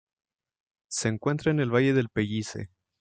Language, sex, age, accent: Spanish, male, 19-29, México